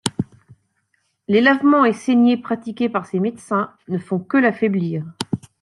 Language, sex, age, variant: French, female, 50-59, Français de métropole